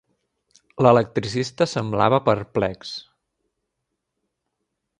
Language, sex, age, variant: Catalan, male, 19-29, Central